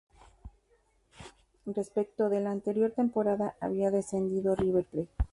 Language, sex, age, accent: Spanish, female, 40-49, México